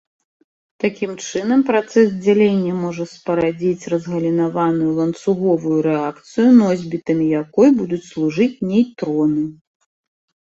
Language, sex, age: Belarusian, female, 40-49